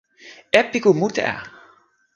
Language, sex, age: Toki Pona, male, 19-29